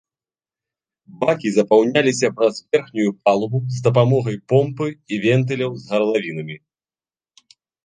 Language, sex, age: Belarusian, male, 30-39